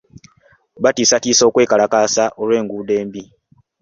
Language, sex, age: Ganda, male, 19-29